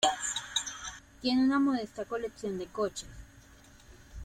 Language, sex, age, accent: Spanish, female, 19-29, Caribe: Cuba, Venezuela, Puerto Rico, República Dominicana, Panamá, Colombia caribeña, México caribeño, Costa del golfo de México